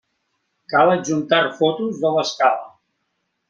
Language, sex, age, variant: Catalan, male, 60-69, Central